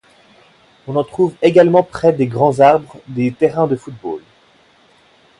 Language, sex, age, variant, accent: French, male, 19-29, Français d'Europe, Français de Suisse